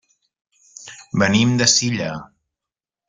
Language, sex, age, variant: Catalan, male, 40-49, Central